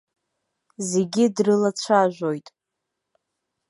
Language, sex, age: Abkhazian, female, under 19